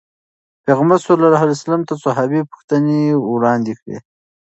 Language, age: Pashto, 19-29